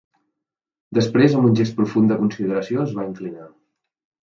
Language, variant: Catalan, Central